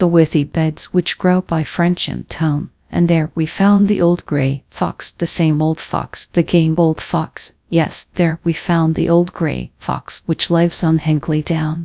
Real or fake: fake